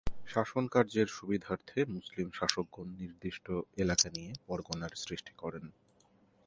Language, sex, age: Bengali, male, 19-29